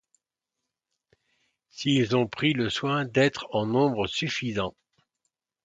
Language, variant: French, Français de métropole